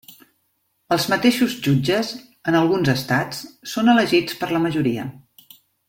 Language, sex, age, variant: Catalan, female, 40-49, Central